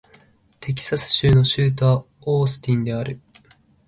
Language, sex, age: Japanese, male, under 19